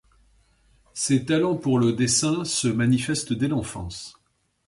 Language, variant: French, Français de métropole